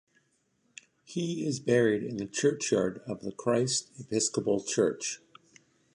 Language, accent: English, United States English